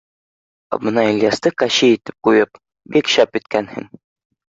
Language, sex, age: Bashkir, male, under 19